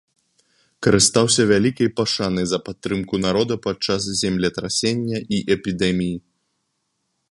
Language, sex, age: Belarusian, male, 19-29